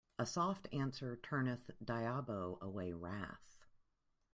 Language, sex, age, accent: English, female, 40-49, United States English